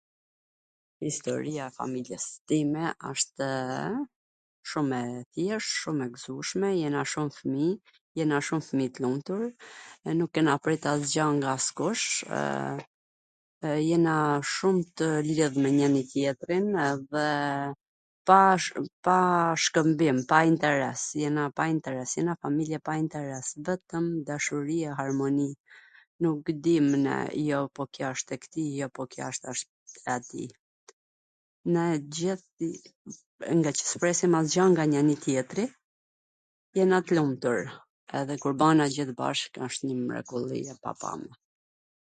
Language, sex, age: Gheg Albanian, female, 40-49